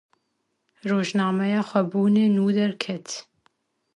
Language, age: Kurdish, 30-39